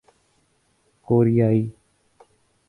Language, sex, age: Urdu, male, 19-29